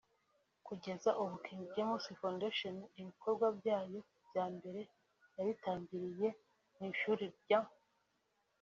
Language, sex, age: Kinyarwanda, female, 19-29